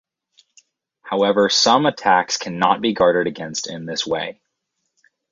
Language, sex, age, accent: English, male, 19-29, United States English